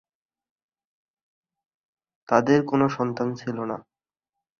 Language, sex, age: Bengali, male, under 19